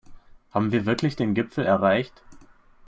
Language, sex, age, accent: German, male, under 19, Deutschland Deutsch